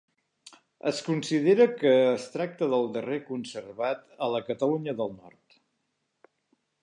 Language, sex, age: Catalan, male, 50-59